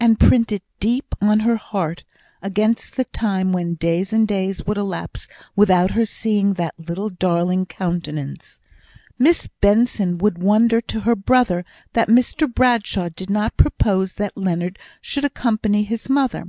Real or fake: real